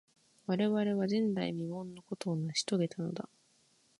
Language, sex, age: Japanese, female, 19-29